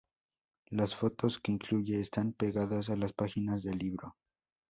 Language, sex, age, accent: Spanish, male, under 19, México